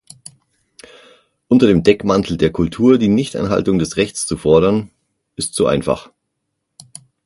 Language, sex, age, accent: German, male, 40-49, Deutschland Deutsch; Österreichisches Deutsch